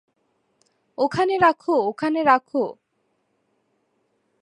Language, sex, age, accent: Bengali, female, 19-29, প্রমিত